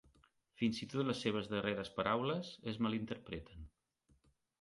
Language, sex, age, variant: Catalan, male, 40-49, Central